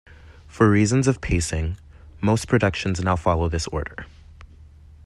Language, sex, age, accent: English, male, 19-29, United States English